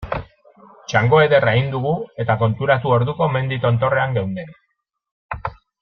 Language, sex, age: Basque, male, 30-39